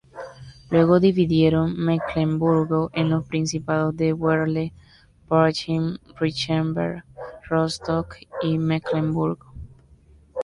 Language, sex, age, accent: Spanish, female, under 19, Caribe: Cuba, Venezuela, Puerto Rico, República Dominicana, Panamá, Colombia caribeña, México caribeño, Costa del golfo de México